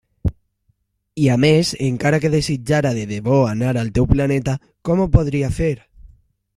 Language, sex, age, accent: Catalan, male, under 19, valencià